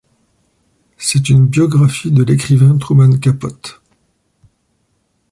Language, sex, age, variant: French, male, 40-49, Français de métropole